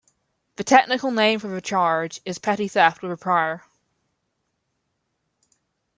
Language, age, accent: English, 19-29, England English